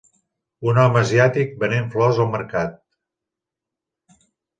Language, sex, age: Catalan, male, 40-49